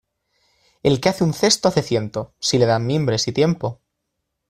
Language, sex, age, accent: Spanish, male, 19-29, España: Centro-Sur peninsular (Madrid, Toledo, Castilla-La Mancha)